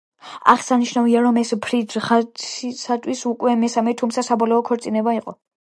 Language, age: Georgian, under 19